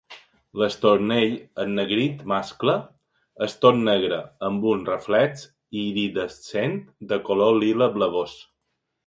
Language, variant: Catalan, Balear